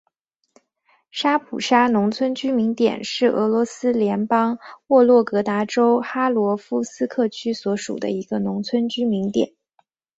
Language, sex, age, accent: Chinese, female, 19-29, 出生地：江苏省